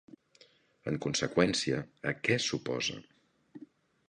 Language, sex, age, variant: Catalan, male, 60-69, Central